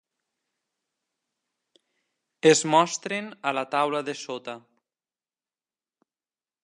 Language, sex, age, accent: Catalan, male, 30-39, valencià